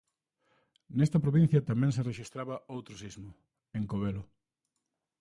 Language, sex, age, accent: Galician, male, 30-39, Oriental (común en zona oriental)